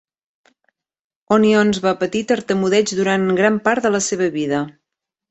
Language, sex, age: Catalan, female, 40-49